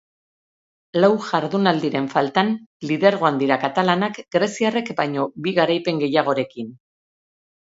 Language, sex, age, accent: Basque, female, 50-59, Erdialdekoa edo Nafarra (Gipuzkoa, Nafarroa)